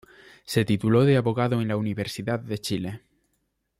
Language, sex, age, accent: Spanish, male, under 19, España: Norte peninsular (Asturias, Castilla y León, Cantabria, País Vasco, Navarra, Aragón, La Rioja, Guadalajara, Cuenca)